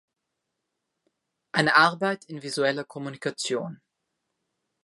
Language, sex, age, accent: German, male, under 19, Österreichisches Deutsch